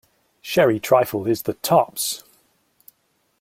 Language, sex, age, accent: English, male, 40-49, England English